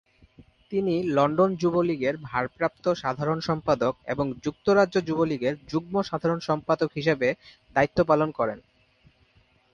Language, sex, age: Bengali, male, 19-29